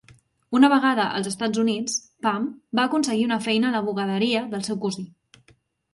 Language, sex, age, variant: Catalan, female, 30-39, Central